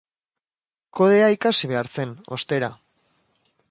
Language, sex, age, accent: Basque, male, 19-29, Erdialdekoa edo Nafarra (Gipuzkoa, Nafarroa)